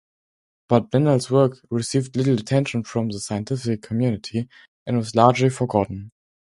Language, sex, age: English, male, under 19